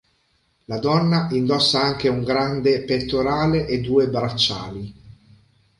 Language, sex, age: Italian, male, 40-49